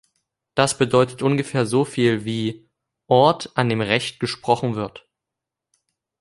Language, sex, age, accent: German, male, under 19, Deutschland Deutsch